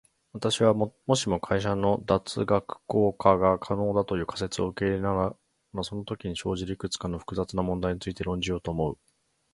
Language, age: Japanese, 40-49